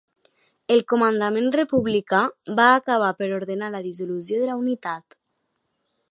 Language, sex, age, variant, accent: Catalan, female, 19-29, Nord-Occidental, central